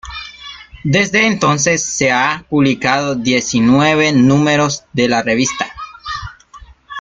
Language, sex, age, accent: Spanish, male, 19-29, América central